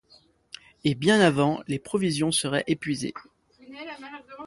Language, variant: French, Français de métropole